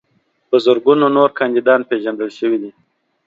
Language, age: Pashto, 30-39